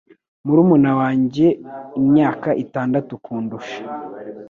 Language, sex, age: Kinyarwanda, male, under 19